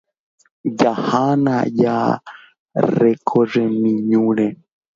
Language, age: Guarani, 19-29